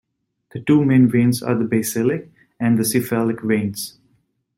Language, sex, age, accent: English, male, 19-29, United States English